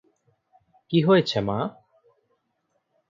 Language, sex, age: Bengali, male, 19-29